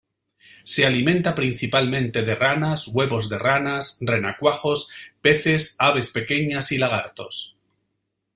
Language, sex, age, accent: Spanish, male, 40-49, España: Norte peninsular (Asturias, Castilla y León, Cantabria, País Vasco, Navarra, Aragón, La Rioja, Guadalajara, Cuenca)